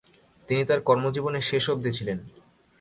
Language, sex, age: Bengali, male, 19-29